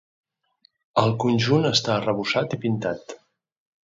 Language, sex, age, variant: Catalan, male, 30-39, Central